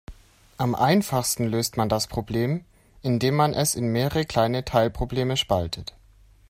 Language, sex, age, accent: German, male, 19-29, Deutschland Deutsch